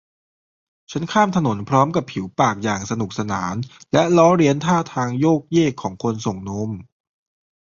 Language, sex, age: Thai, male, 30-39